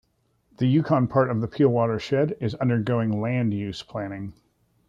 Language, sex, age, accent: English, male, 40-49, United States English